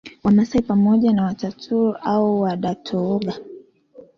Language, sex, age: Swahili, female, 19-29